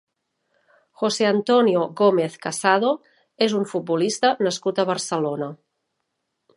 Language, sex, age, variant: Catalan, female, 40-49, Central